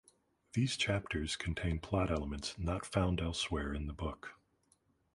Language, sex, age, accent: English, male, 40-49, United States English